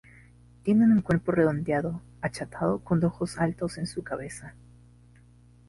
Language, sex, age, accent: Spanish, male, under 19, Andino-Pacífico: Colombia, Perú, Ecuador, oeste de Bolivia y Venezuela andina